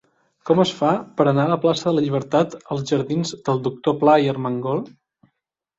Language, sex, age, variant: Catalan, male, 19-29, Central